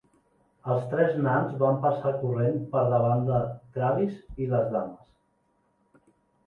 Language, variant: Catalan, Central